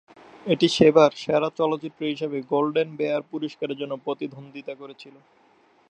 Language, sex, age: Bengali, male, 19-29